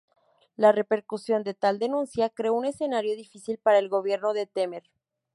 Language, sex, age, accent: Spanish, female, 19-29, México